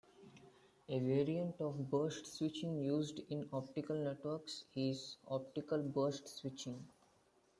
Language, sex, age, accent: English, male, 19-29, India and South Asia (India, Pakistan, Sri Lanka)